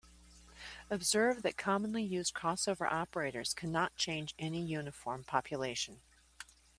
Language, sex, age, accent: English, female, 50-59, United States English